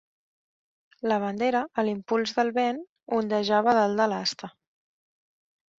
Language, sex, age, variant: Catalan, female, 30-39, Central